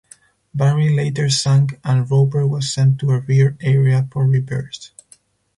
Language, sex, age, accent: English, male, 19-29, United States English; England English